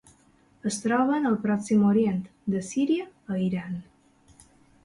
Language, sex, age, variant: Catalan, female, 30-39, Balear